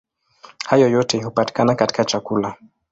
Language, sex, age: Swahili, male, 19-29